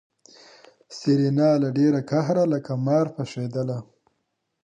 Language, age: Pashto, 19-29